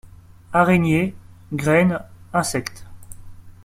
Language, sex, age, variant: French, male, 19-29, Français de métropole